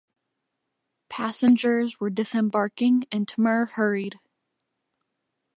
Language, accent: English, United States English